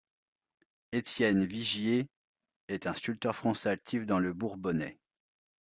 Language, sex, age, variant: French, male, 19-29, Français de métropole